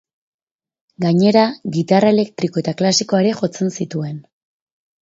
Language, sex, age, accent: Basque, female, 19-29, Erdialdekoa edo Nafarra (Gipuzkoa, Nafarroa)